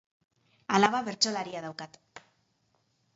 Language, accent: Basque, Erdialdekoa edo Nafarra (Gipuzkoa, Nafarroa)